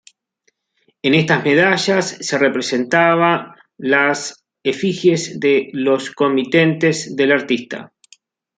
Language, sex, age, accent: Spanish, male, 50-59, Rioplatense: Argentina, Uruguay, este de Bolivia, Paraguay